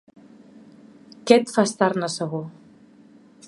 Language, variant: Catalan, Central